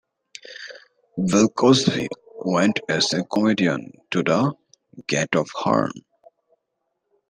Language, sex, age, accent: English, male, 19-29, United States English